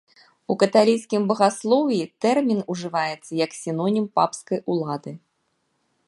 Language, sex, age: Belarusian, female, 40-49